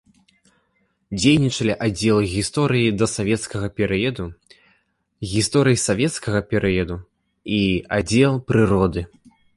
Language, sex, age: Belarusian, male, 19-29